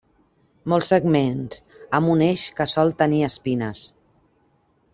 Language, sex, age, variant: Catalan, female, 50-59, Central